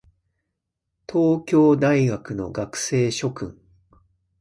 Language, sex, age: Japanese, male, 30-39